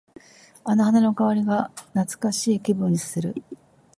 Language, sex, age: Japanese, female, 40-49